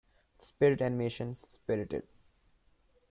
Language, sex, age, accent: English, male, 19-29, India and South Asia (India, Pakistan, Sri Lanka)